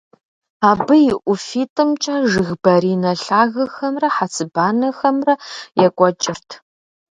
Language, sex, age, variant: Kabardian, female, 30-39, Адыгэбзэ (Къэбэрдей, Кирил, псоми зэдай)